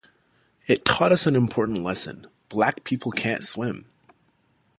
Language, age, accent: English, 19-29, Canadian English